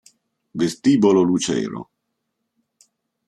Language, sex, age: Italian, male, 50-59